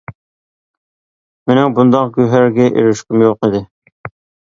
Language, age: Uyghur, 30-39